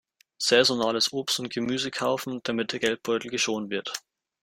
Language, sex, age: German, male, under 19